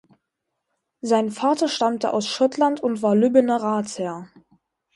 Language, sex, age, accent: German, male, under 19, Deutschland Deutsch